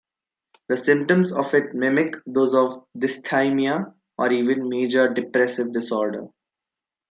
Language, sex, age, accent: English, male, 19-29, India and South Asia (India, Pakistan, Sri Lanka)